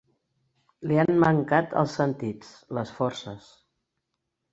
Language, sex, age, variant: Catalan, female, 60-69, Central